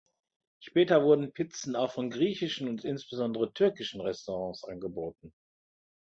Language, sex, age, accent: German, male, 60-69, Deutschland Deutsch